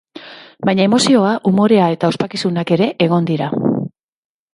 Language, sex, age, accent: Basque, female, 50-59, Mendebalekoa (Araba, Bizkaia, Gipuzkoako mendebaleko herri batzuk)